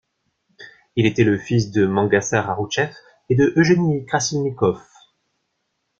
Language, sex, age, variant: French, male, 19-29, Français de métropole